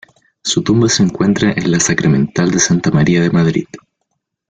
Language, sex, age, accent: Spanish, male, 19-29, Chileno: Chile, Cuyo